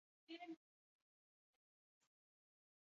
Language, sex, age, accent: Basque, female, 40-49, Mendebalekoa (Araba, Bizkaia, Gipuzkoako mendebaleko herri batzuk)